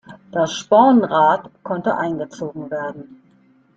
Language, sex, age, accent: German, female, 50-59, Deutschland Deutsch